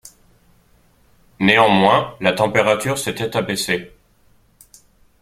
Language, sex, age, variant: French, male, 30-39, Français de métropole